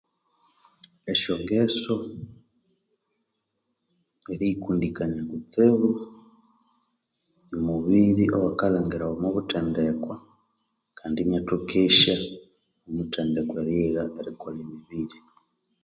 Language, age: Konzo, 19-29